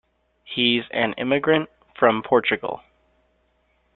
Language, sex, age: English, male, 30-39